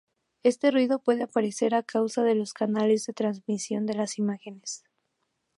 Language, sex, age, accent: Spanish, female, 19-29, México